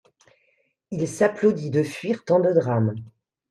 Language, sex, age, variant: French, female, 50-59, Français de métropole